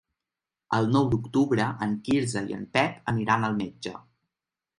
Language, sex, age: Catalan, male, 19-29